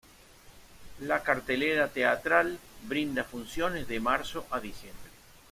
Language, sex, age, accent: Spanish, male, 60-69, Rioplatense: Argentina, Uruguay, este de Bolivia, Paraguay